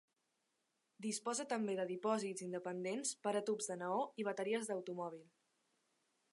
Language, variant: Catalan, Central